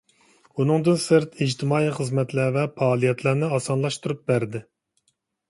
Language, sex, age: Uyghur, male, 40-49